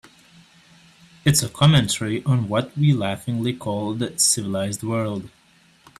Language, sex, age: English, male, 19-29